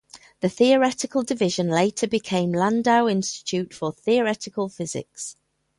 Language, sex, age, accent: English, female, 50-59, England English